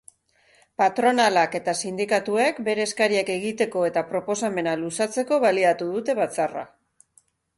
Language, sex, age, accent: Basque, female, 40-49, Mendebalekoa (Araba, Bizkaia, Gipuzkoako mendebaleko herri batzuk)